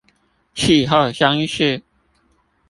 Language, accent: Chinese, 出生地：臺北市